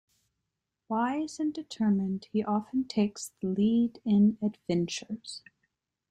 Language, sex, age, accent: English, female, 19-29, United States English